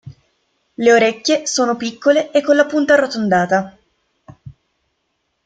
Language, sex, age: Italian, female, 19-29